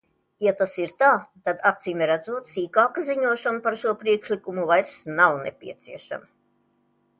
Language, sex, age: Latvian, female, 60-69